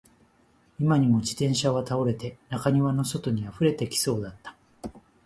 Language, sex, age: Japanese, male, 50-59